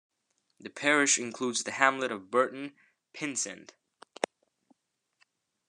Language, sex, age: English, male, under 19